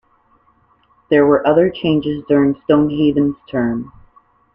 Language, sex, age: English, female, 19-29